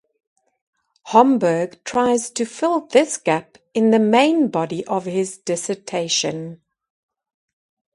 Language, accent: English, Southern African (South Africa, Zimbabwe, Namibia)